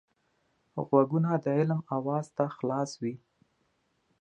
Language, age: Pashto, 30-39